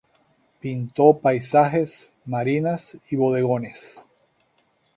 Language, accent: Spanish, Caribe: Cuba, Venezuela, Puerto Rico, República Dominicana, Panamá, Colombia caribeña, México caribeño, Costa del golfo de México